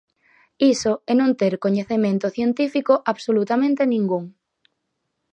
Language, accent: Galician, Oriental (común en zona oriental); Normativo (estándar)